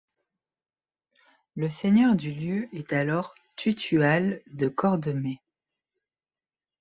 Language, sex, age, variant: French, female, 40-49, Français de métropole